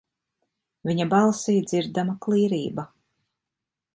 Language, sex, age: Latvian, female, 50-59